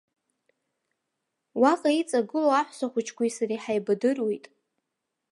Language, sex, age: Abkhazian, female, 19-29